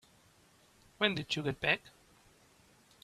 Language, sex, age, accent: English, male, 30-39, England English